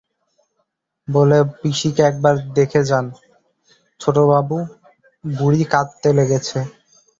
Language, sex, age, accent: Bengali, male, under 19, শুদ্ধ